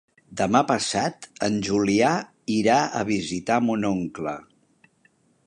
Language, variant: Catalan, Central